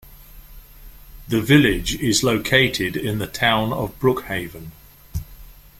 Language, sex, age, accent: English, male, 60-69, England English